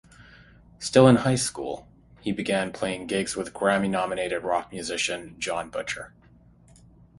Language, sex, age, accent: English, male, 30-39, United States English; Canadian English